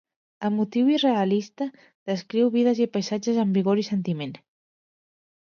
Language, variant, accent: Catalan, Central, central